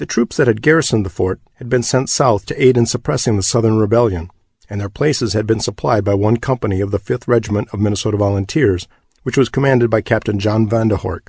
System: none